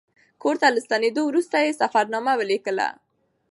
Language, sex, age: Pashto, female, under 19